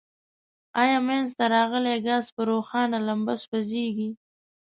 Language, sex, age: Pashto, female, 19-29